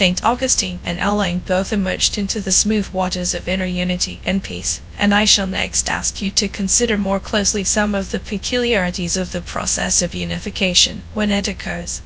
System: TTS, GradTTS